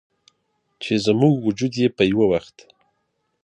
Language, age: Pashto, 30-39